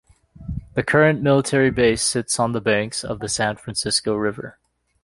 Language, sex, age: English, male, 19-29